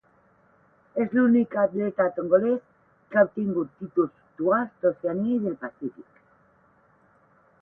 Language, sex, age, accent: Catalan, female, 50-59, central; nord-occidental